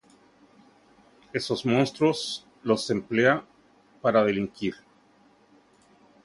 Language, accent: Spanish, Chileno: Chile, Cuyo